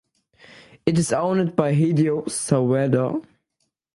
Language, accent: English, Canadian English